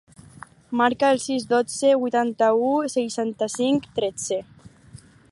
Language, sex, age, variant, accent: Catalan, female, under 19, Alacantí, valencià